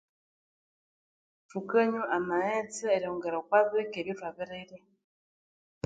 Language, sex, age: Konzo, female, 30-39